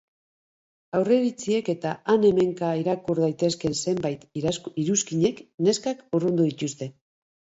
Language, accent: Basque, Mendebalekoa (Araba, Bizkaia, Gipuzkoako mendebaleko herri batzuk)